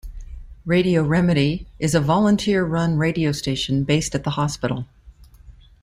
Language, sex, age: English, female, 50-59